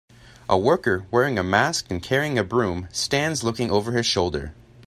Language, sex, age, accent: English, male, 19-29, United States English